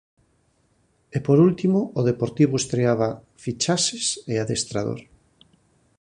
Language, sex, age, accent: Galician, male, 50-59, Atlántico (seseo e gheada)